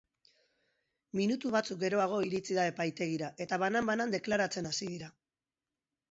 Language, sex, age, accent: Basque, female, 40-49, Mendebalekoa (Araba, Bizkaia, Gipuzkoako mendebaleko herri batzuk)